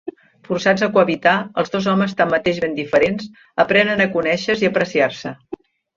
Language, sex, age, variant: Catalan, female, 60-69, Central